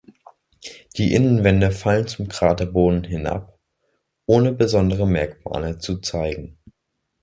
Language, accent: German, Deutschland Deutsch